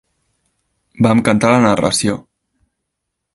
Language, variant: Catalan, Central